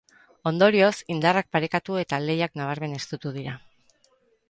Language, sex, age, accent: Basque, female, 50-59, Erdialdekoa edo Nafarra (Gipuzkoa, Nafarroa)